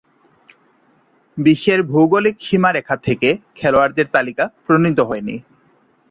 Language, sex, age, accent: Bengali, male, 19-29, প্রমিত